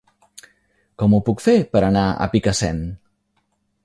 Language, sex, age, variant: Catalan, male, 50-59, Central